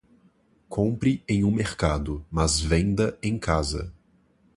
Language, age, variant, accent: Portuguese, 19-29, Portuguese (Brasil), Mineiro